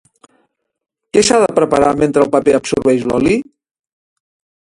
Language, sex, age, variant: Catalan, male, 60-69, Central